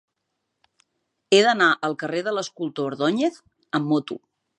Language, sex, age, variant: Catalan, female, 40-49, Central